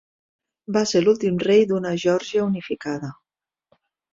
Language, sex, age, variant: Catalan, female, 40-49, Central